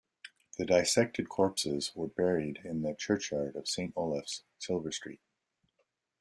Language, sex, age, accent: English, male, 40-49, Canadian English